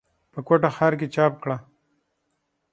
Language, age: Pashto, 40-49